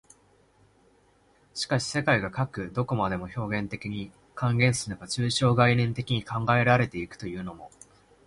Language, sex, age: Japanese, male, 19-29